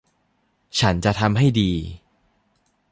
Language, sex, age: Thai, male, 19-29